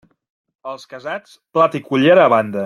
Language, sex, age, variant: Catalan, male, 30-39, Central